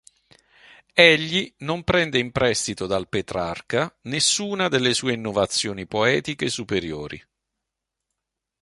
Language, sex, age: Italian, male, 40-49